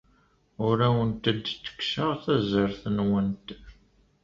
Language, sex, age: Kabyle, male, 30-39